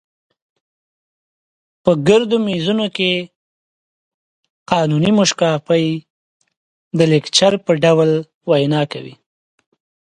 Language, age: Pashto, 19-29